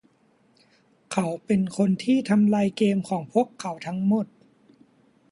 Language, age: Thai, 30-39